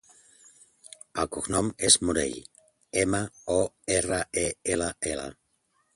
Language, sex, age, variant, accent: Catalan, male, 50-59, Central, central